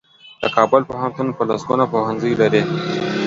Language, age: Pashto, 19-29